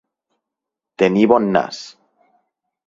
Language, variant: Catalan, Nord-Occidental